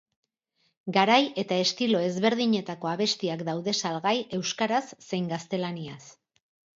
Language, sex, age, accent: Basque, female, 50-59, Erdialdekoa edo Nafarra (Gipuzkoa, Nafarroa)